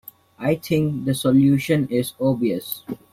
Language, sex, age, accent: English, male, under 19, India and South Asia (India, Pakistan, Sri Lanka)